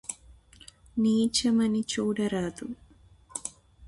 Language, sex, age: Telugu, female, 30-39